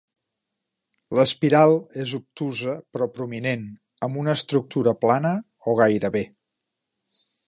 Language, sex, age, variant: Catalan, male, 50-59, Central